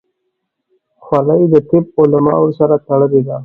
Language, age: Pashto, 40-49